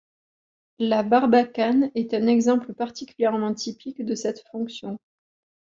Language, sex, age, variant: French, female, 30-39, Français de métropole